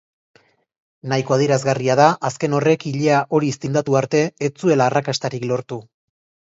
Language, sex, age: Basque, male, 30-39